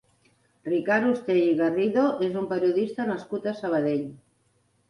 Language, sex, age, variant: Catalan, female, 60-69, Central